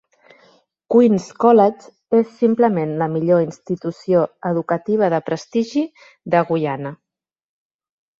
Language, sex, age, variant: Catalan, female, 30-39, Central